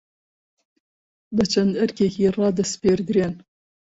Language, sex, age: Central Kurdish, female, 50-59